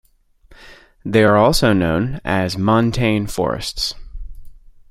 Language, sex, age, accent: English, male, 30-39, United States English